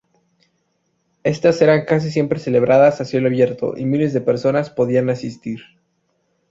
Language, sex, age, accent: Spanish, male, 19-29, México